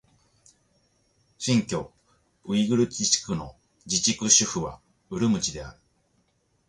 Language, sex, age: Japanese, male, 40-49